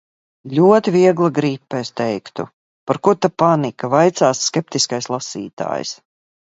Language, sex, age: Latvian, female, 50-59